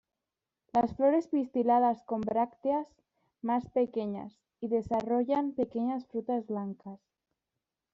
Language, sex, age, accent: Spanish, female, under 19, España: Norte peninsular (Asturias, Castilla y León, Cantabria, País Vasco, Navarra, Aragón, La Rioja, Guadalajara, Cuenca)